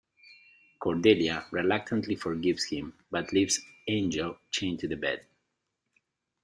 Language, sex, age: English, male, 30-39